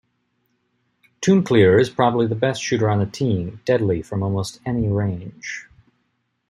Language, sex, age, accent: English, male, 19-29, United States English